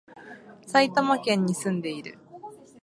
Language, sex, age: Japanese, female, 19-29